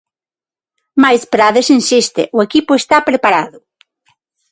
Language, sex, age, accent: Galician, female, 40-49, Atlántico (seseo e gheada); Neofalante